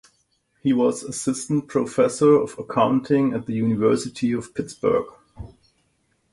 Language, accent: English, German